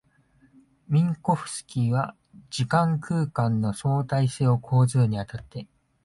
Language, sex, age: Japanese, male, 19-29